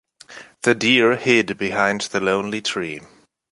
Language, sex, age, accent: English, male, 19-29, United States English